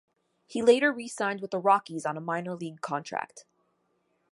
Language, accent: English, United States English